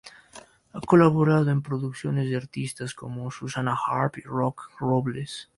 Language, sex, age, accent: Spanish, male, 19-29, Andino-Pacífico: Colombia, Perú, Ecuador, oeste de Bolivia y Venezuela andina